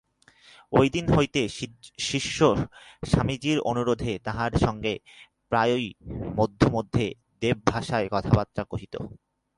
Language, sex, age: Bengali, male, 19-29